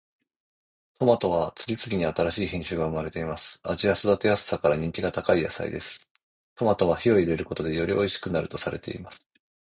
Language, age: Japanese, 30-39